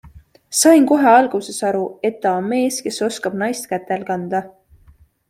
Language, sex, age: Estonian, female, 19-29